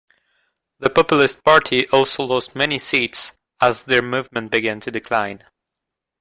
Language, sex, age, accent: English, male, 19-29, United States English